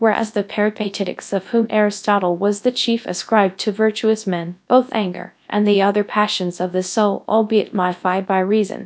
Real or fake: fake